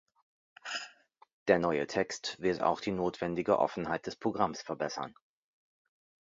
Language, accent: German, Deutschland Deutsch